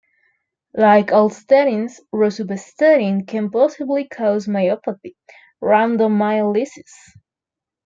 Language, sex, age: English, female, 19-29